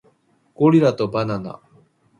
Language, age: Japanese, 30-39